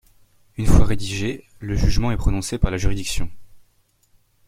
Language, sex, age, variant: French, male, 19-29, Français de métropole